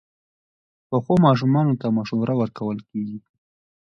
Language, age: Pashto, 19-29